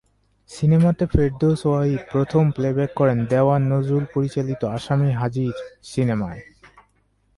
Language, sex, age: Bengali, male, 30-39